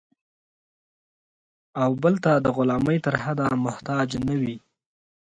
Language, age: Pashto, 19-29